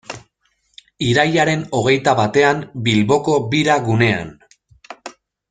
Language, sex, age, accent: Basque, male, 30-39, Mendebalekoa (Araba, Bizkaia, Gipuzkoako mendebaleko herri batzuk)